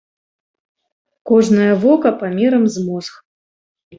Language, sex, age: Belarusian, female, 30-39